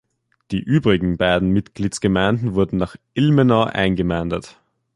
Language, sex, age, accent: German, male, under 19, Österreichisches Deutsch